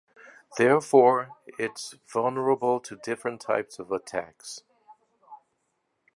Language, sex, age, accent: English, male, 50-59, United States English